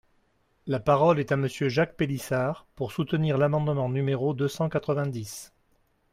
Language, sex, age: French, male, 60-69